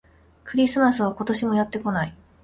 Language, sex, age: Japanese, female, 19-29